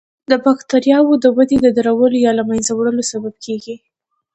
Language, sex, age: Pashto, female, under 19